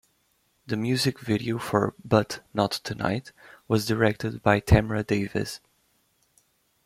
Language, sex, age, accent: English, male, 19-29, United States English